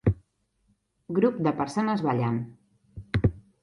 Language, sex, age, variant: Catalan, female, 30-39, Central